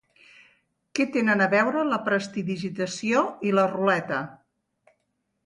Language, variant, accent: Catalan, Central, central